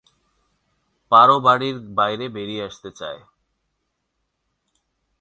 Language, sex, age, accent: Bengali, male, 19-29, Bangladeshi